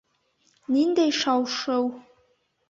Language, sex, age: Bashkir, female, 19-29